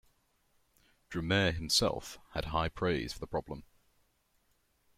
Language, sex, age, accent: English, male, under 19, England English